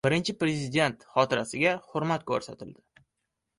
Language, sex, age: Uzbek, male, under 19